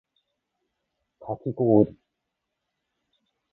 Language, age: Japanese, 50-59